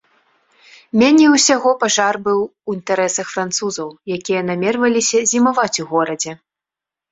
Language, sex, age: Belarusian, female, 19-29